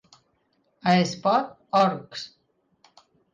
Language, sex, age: Catalan, female, 50-59